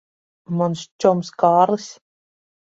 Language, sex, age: Latvian, female, 30-39